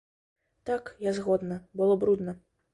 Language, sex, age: Belarusian, female, 19-29